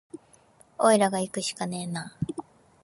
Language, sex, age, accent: Japanese, female, 19-29, 標準語